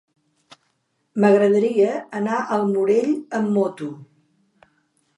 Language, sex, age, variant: Catalan, female, 70-79, Central